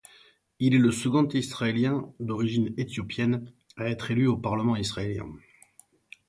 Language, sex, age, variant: French, male, 50-59, Français de métropole